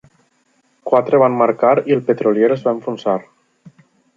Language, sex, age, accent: Catalan, male, 19-29, valencià